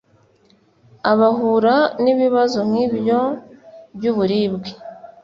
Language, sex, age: Kinyarwanda, female, 19-29